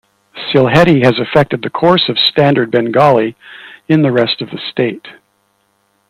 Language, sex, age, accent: English, male, 60-69, Canadian English